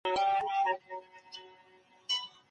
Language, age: Pashto, 30-39